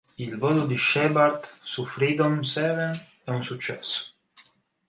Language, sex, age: Italian, male, 19-29